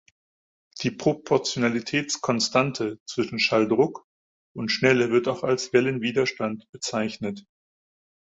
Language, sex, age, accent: German, male, 50-59, Deutschland Deutsch